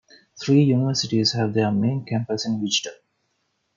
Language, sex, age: English, male, 30-39